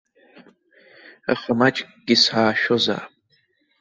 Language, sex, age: Abkhazian, male, under 19